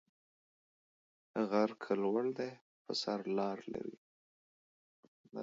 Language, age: Pashto, 30-39